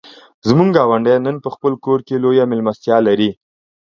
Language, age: Pashto, 30-39